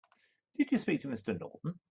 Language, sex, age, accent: English, male, 60-69, England English